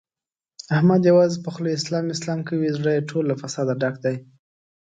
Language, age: Pashto, 19-29